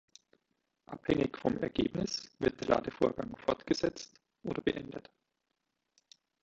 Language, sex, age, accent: German, male, 19-29, Österreichisches Deutsch